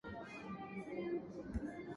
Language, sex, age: Spanish, male, 19-29